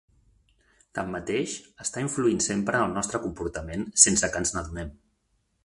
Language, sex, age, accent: Catalan, male, 40-49, central; nord-occidental